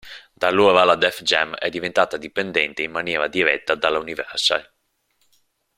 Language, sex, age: Italian, male, 30-39